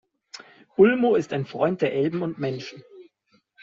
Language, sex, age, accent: German, male, 30-39, Deutschland Deutsch